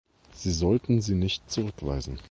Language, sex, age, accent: German, male, 30-39, Deutschland Deutsch